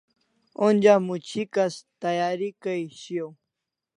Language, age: Kalasha, 19-29